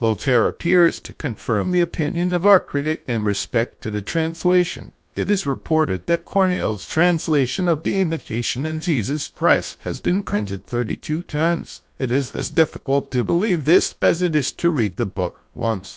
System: TTS, GlowTTS